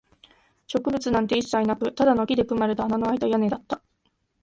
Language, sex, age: Japanese, female, 19-29